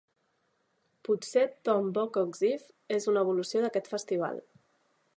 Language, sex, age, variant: Catalan, female, 30-39, Central